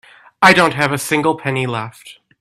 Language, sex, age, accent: English, male, 19-29, United States English